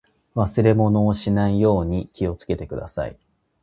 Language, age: Japanese, 19-29